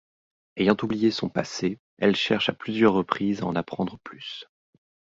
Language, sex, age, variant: French, male, 30-39, Français de métropole